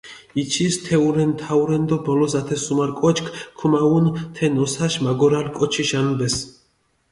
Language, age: Mingrelian, 30-39